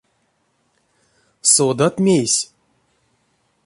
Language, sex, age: Erzya, male, 30-39